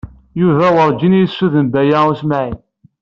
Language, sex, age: Kabyle, male, 19-29